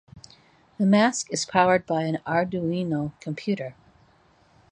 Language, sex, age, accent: English, female, 40-49, United States English